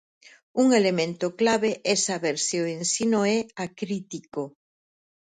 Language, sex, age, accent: Galician, female, 60-69, Normativo (estándar)